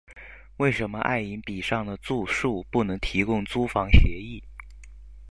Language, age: Chinese, 19-29